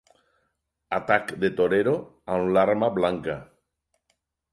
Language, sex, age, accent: Catalan, male, 60-69, valencià